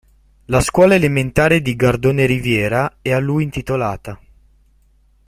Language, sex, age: Italian, male, 19-29